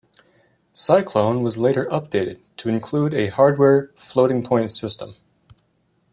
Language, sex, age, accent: English, male, 30-39, United States English